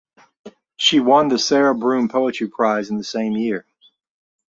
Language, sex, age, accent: English, male, 40-49, United States English